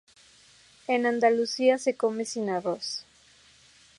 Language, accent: Spanish, México